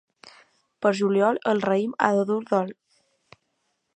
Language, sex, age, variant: Catalan, female, 19-29, Balear